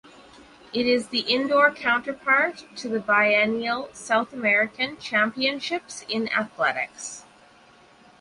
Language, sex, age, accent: English, female, 30-39, Canadian English